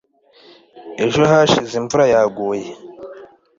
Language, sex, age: Kinyarwanda, male, 19-29